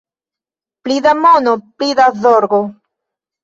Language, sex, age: Esperanto, female, 19-29